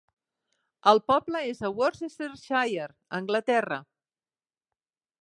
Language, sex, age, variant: Catalan, female, 60-69, Central